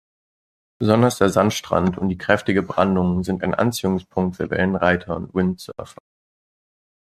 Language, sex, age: German, male, 19-29